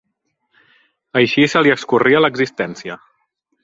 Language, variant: Catalan, Central